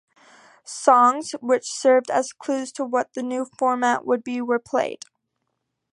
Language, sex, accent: English, female, United States English